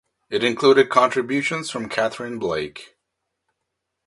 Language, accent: English, United States English